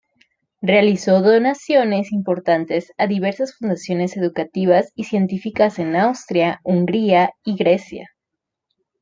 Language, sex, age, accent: Spanish, female, 19-29, México